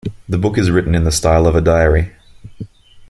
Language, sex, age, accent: English, male, 19-29, Australian English